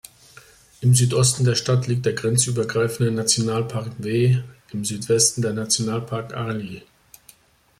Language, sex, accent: German, male, Deutschland Deutsch